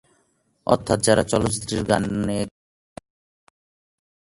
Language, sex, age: Bengali, male, 19-29